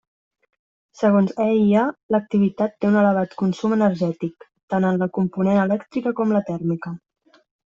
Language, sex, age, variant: Catalan, female, 19-29, Central